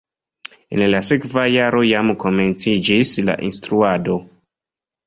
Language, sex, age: Esperanto, male, 30-39